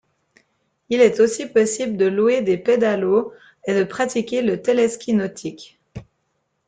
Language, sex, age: French, female, 30-39